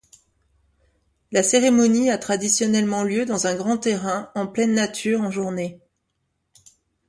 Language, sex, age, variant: French, female, 40-49, Français de métropole